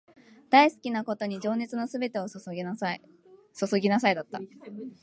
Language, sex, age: Japanese, female, 19-29